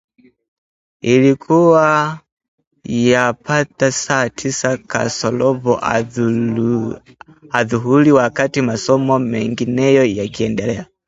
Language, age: Swahili, 19-29